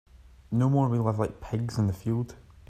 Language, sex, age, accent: English, male, 19-29, Scottish English